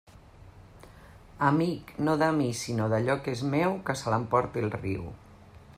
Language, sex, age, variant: Catalan, female, 50-59, Central